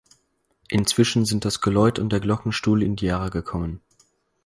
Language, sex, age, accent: German, male, under 19, Deutschland Deutsch